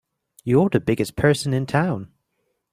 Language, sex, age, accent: English, male, 19-29, England English